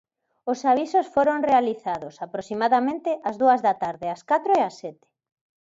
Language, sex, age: Galician, female, 50-59